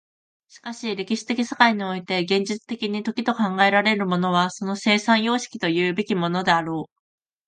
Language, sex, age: Japanese, female, under 19